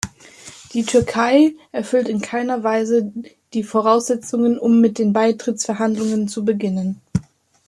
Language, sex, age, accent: German, female, 19-29, Deutschland Deutsch